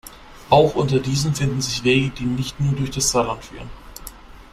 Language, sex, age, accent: German, male, under 19, Deutschland Deutsch